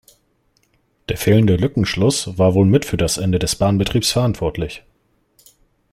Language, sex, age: German, male, 30-39